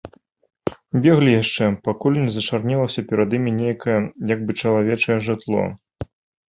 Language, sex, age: Belarusian, male, 30-39